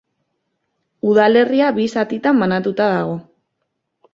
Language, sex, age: Basque, female, 19-29